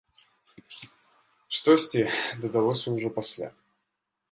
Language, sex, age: Belarusian, male, 19-29